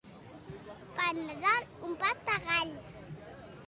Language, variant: Catalan, Central